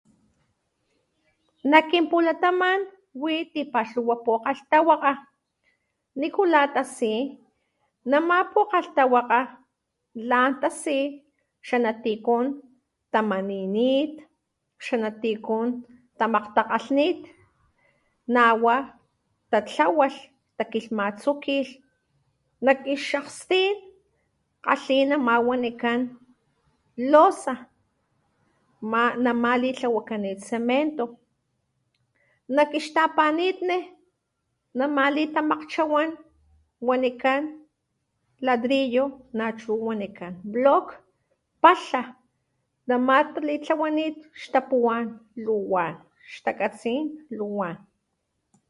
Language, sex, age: Papantla Totonac, female, 40-49